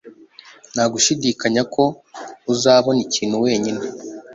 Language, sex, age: Kinyarwanda, male, under 19